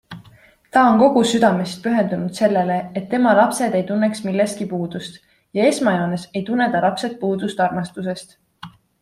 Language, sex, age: Estonian, female, 19-29